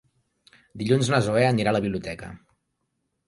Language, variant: Catalan, Central